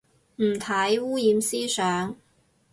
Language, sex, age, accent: Cantonese, female, 30-39, 广州音